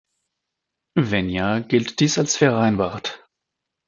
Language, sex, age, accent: German, male, 30-39, Deutschland Deutsch